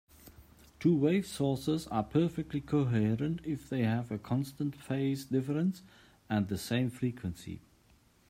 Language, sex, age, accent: English, male, 60-69, Southern African (South Africa, Zimbabwe, Namibia)